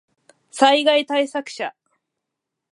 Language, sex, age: Japanese, female, 19-29